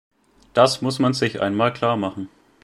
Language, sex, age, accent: German, male, 19-29, Deutschland Deutsch